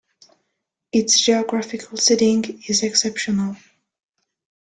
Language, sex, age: English, female, under 19